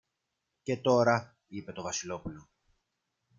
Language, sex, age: Greek, male, 30-39